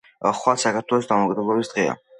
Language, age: Georgian, under 19